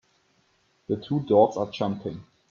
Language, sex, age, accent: English, male, 19-29, United States English